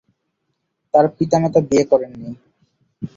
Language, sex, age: Bengali, male, 19-29